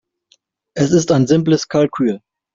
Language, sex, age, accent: German, male, 30-39, Deutschland Deutsch